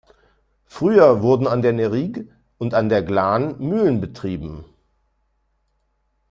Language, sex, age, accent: German, male, 50-59, Deutschland Deutsch